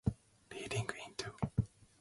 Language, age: English, 19-29